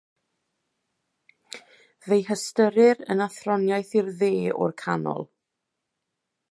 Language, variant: Welsh, Mid Wales